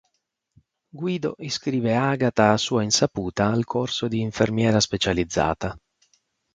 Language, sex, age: Italian, male, 40-49